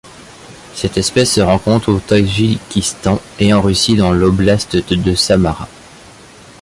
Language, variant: French, Français de métropole